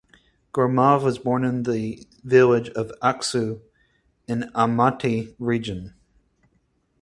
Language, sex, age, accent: English, male, 30-39, United States English